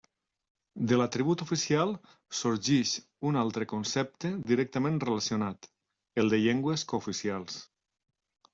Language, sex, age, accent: Catalan, male, 50-59, valencià